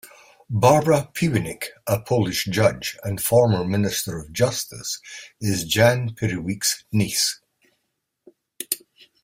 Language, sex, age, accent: English, male, 70-79, Scottish English